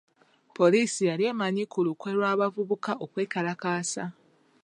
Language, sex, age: Ganda, female, 19-29